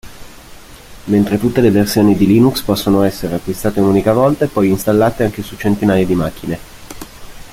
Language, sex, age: Italian, male, 19-29